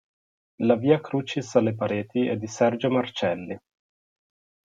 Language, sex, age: Italian, male, 19-29